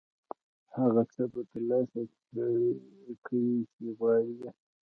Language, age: Pashto, 19-29